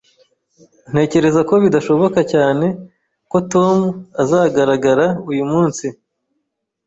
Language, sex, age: Kinyarwanda, male, 30-39